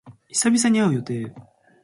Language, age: Japanese, 19-29